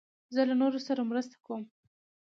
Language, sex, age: Pashto, female, under 19